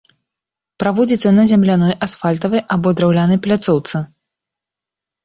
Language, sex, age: Belarusian, female, 30-39